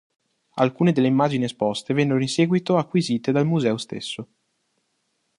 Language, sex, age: Italian, male, 19-29